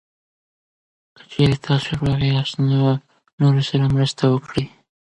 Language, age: Pashto, under 19